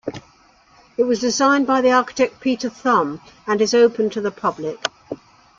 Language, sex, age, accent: English, female, 70-79, England English